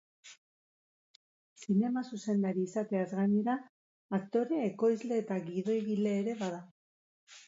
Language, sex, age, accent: Basque, female, 50-59, Mendebalekoa (Araba, Bizkaia, Gipuzkoako mendebaleko herri batzuk)